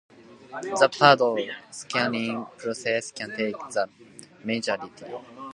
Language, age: English, under 19